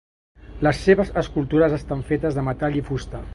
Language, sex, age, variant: Catalan, male, 50-59, Central